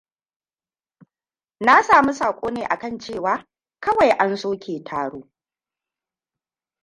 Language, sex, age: Hausa, female, 30-39